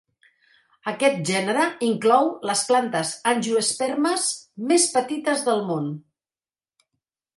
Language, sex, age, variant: Catalan, female, 50-59, Central